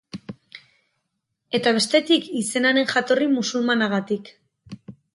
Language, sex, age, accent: Basque, female, 30-39, Erdialdekoa edo Nafarra (Gipuzkoa, Nafarroa)